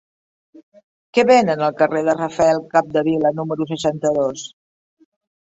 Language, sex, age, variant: Catalan, female, 50-59, Central